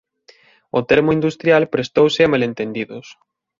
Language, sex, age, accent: Galician, male, 30-39, Normativo (estándar)